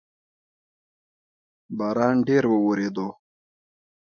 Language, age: Pashto, 30-39